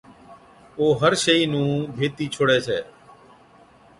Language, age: Od, 50-59